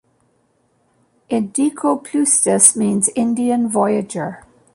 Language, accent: English, Canadian English